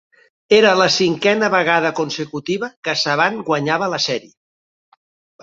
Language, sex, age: Catalan, male, 60-69